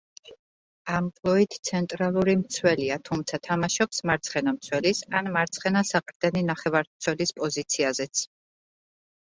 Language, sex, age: Georgian, female, 30-39